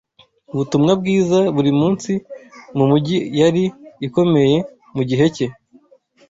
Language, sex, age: Kinyarwanda, male, 19-29